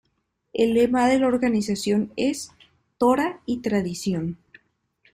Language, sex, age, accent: Spanish, female, 19-29, México